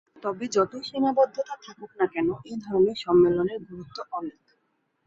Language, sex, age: Bengali, female, 19-29